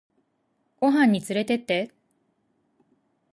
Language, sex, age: Japanese, female, 40-49